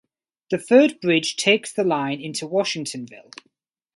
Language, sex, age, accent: English, male, 19-29, England English